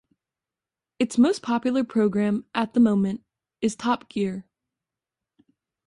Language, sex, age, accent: English, female, under 19, United States English